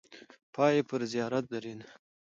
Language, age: Pashto, 19-29